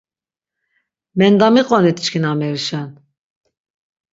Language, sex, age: Laz, female, 60-69